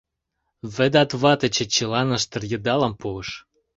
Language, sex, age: Mari, male, 30-39